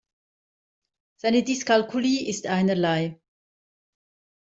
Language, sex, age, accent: German, female, 50-59, Schweizerdeutsch